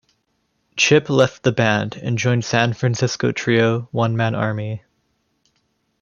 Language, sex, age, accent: English, male, 19-29, Canadian English